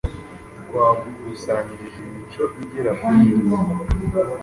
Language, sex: Kinyarwanda, male